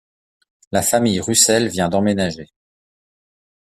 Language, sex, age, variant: French, male, 40-49, Français de métropole